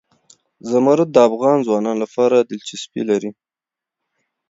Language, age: Pashto, 19-29